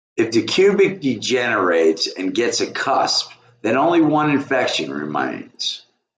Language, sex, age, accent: English, male, 60-69, United States English